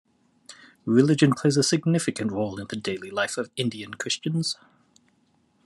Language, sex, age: English, male, 30-39